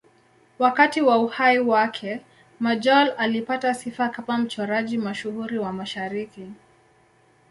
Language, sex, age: Swahili, male, 30-39